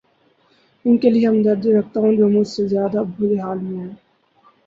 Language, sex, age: Urdu, male, 19-29